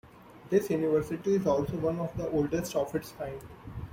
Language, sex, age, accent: English, male, 19-29, India and South Asia (India, Pakistan, Sri Lanka)